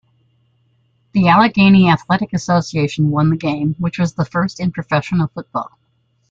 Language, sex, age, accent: English, female, 60-69, United States English